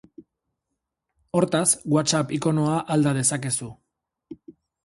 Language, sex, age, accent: Basque, male, 30-39, Mendebalekoa (Araba, Bizkaia, Gipuzkoako mendebaleko herri batzuk)